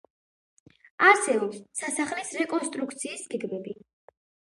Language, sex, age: Georgian, female, under 19